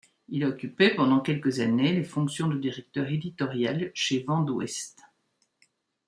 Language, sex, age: French, female, 60-69